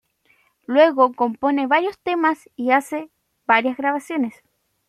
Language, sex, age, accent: Spanish, female, 19-29, Chileno: Chile, Cuyo